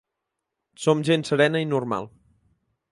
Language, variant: Catalan, Central